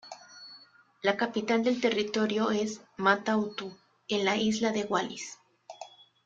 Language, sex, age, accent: Spanish, female, 19-29, México